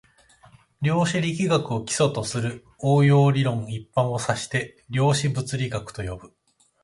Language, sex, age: Japanese, male, 30-39